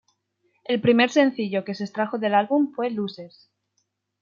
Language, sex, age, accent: Spanish, female, 19-29, España: Centro-Sur peninsular (Madrid, Toledo, Castilla-La Mancha)